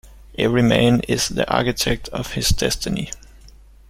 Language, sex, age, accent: English, male, 19-29, United States English